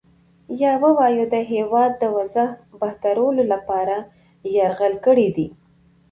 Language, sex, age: Pashto, female, 40-49